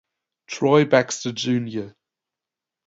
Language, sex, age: English, male, 19-29